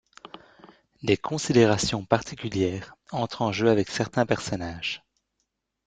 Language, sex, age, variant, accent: French, male, 19-29, Français d'Europe, Français de Belgique